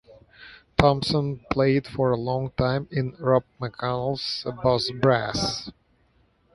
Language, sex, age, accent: English, male, 30-39, United States English